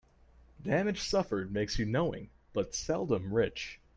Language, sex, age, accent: English, male, 19-29, United States English